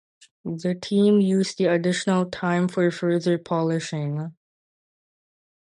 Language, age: English, under 19